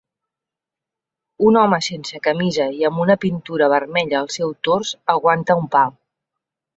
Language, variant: Catalan, Central